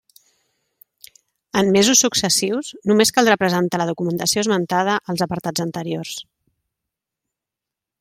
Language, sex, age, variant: Catalan, female, 30-39, Central